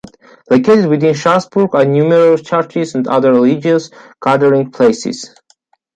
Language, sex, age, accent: English, male, 19-29, United States English